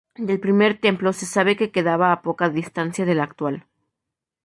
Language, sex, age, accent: Spanish, female, 19-29, México